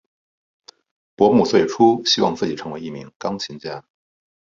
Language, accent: Chinese, 出生地：北京市